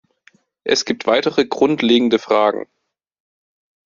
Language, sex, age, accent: German, male, 19-29, Deutschland Deutsch